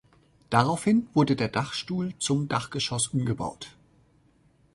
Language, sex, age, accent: German, male, 30-39, Deutschland Deutsch